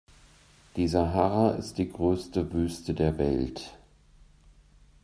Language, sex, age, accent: German, male, 50-59, Deutschland Deutsch